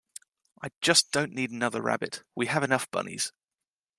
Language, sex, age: English, male, 19-29